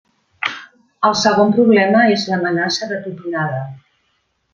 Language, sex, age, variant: Catalan, female, 50-59, Central